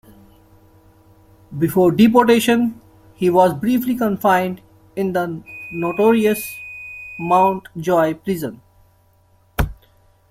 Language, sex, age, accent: English, male, 30-39, New Zealand English